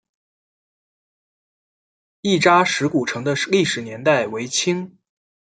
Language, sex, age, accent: Chinese, male, 19-29, 出生地：辽宁省